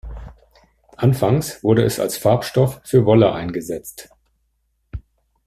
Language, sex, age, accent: German, male, 40-49, Deutschland Deutsch